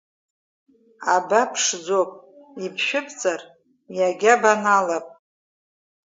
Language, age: Abkhazian, under 19